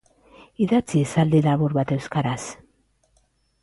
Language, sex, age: Basque, female, 40-49